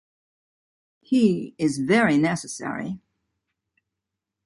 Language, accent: English, United States English